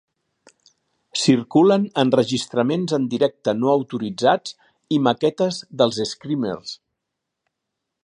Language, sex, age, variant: Catalan, male, 60-69, Central